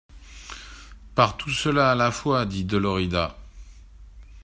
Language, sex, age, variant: French, male, 40-49, Français de métropole